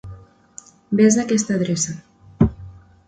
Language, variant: Catalan, Central